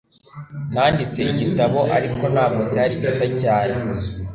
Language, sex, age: Kinyarwanda, male, under 19